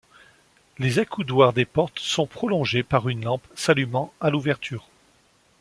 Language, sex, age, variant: French, male, 40-49, Français de métropole